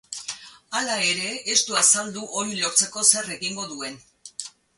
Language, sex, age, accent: Basque, female, 60-69, Erdialdekoa edo Nafarra (Gipuzkoa, Nafarroa)